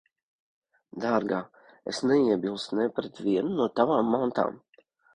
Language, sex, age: Latvian, male, 40-49